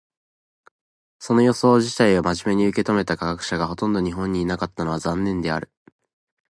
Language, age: Japanese, 19-29